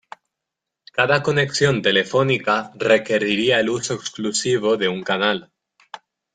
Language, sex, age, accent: Spanish, male, 19-29, España: Norte peninsular (Asturias, Castilla y León, Cantabria, País Vasco, Navarra, Aragón, La Rioja, Guadalajara, Cuenca)